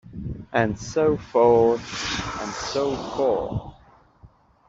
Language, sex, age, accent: English, male, 30-39, England English